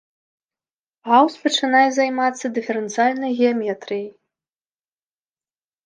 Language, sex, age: Belarusian, female, 19-29